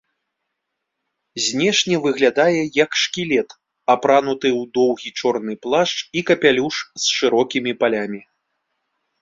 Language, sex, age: Belarusian, male, 40-49